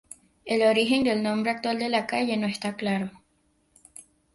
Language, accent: Spanish, Caribe: Cuba, Venezuela, Puerto Rico, República Dominicana, Panamá, Colombia caribeña, México caribeño, Costa del golfo de México